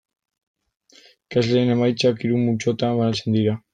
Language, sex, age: Basque, male, 19-29